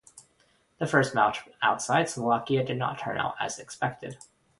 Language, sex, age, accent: English, male, under 19, United States English